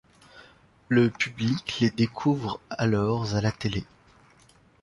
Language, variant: French, Français de métropole